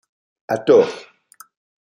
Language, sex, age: French, male, 60-69